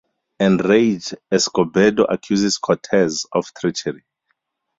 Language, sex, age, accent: English, male, 30-39, Southern African (South Africa, Zimbabwe, Namibia)